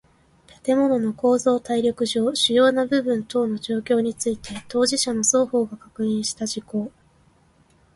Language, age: Japanese, 19-29